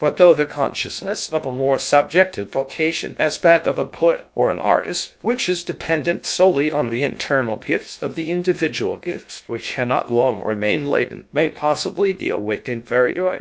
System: TTS, GlowTTS